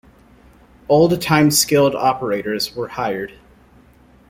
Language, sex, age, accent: English, male, 19-29, United States English